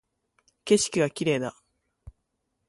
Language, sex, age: Japanese, female, 19-29